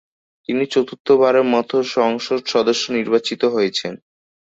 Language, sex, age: Bengali, male, under 19